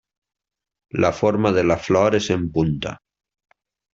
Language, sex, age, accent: Catalan, male, 40-49, valencià